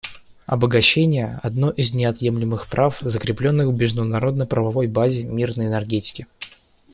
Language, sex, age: Russian, male, under 19